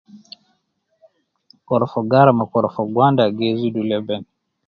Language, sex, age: Nubi, male, 50-59